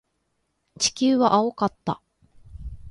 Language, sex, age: Japanese, female, 19-29